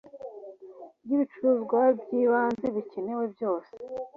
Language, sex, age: Kinyarwanda, female, 19-29